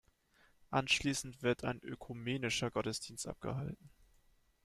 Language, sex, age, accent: German, male, 19-29, Deutschland Deutsch